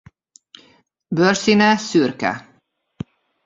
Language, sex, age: Hungarian, female, 40-49